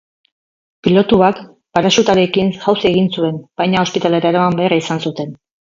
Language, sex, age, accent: Basque, female, 50-59, Erdialdekoa edo Nafarra (Gipuzkoa, Nafarroa)